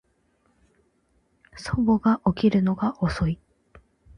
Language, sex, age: Japanese, female, 19-29